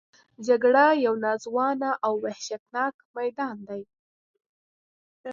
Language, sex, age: Pashto, female, under 19